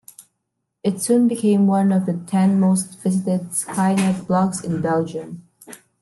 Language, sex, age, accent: English, female, 19-29, Filipino